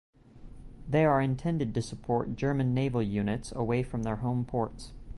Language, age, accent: English, 19-29, United States English